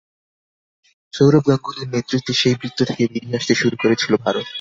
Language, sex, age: Bengali, male, 19-29